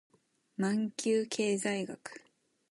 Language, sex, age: Japanese, female, 19-29